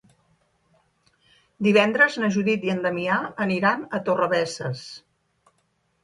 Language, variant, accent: Catalan, Central, central